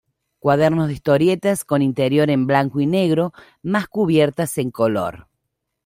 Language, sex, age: Spanish, female, 50-59